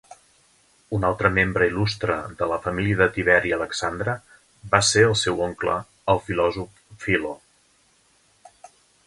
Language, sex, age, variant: Catalan, male, 50-59, Central